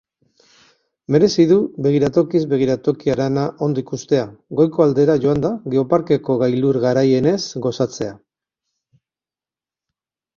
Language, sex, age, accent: Basque, male, 50-59, Mendebalekoa (Araba, Bizkaia, Gipuzkoako mendebaleko herri batzuk)